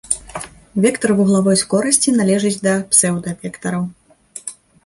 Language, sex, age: Belarusian, female, 19-29